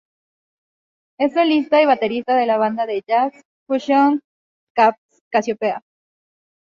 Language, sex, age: Spanish, female, 19-29